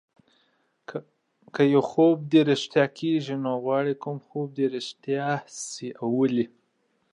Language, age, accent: Pashto, 19-29, کندهاری لهجه